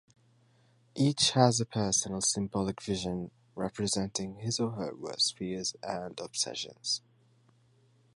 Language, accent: English, United States English